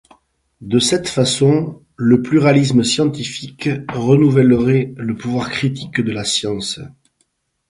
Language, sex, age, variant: French, male, 50-59, Français de métropole